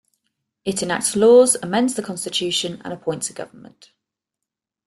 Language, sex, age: English, female, 30-39